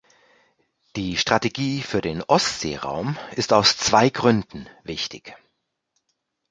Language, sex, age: German, male, 40-49